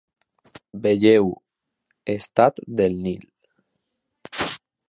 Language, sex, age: Catalan, male, under 19